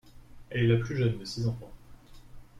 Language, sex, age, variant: French, male, 19-29, Français de métropole